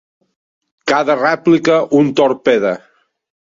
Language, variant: Catalan, Balear